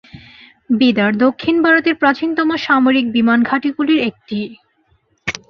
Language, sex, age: Bengali, female, 19-29